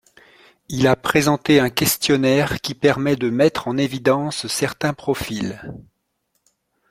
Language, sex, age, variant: French, male, 40-49, Français de métropole